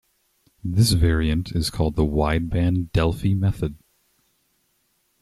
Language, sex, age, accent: English, male, 19-29, United States English